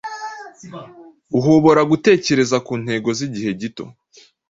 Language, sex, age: Kinyarwanda, male, 19-29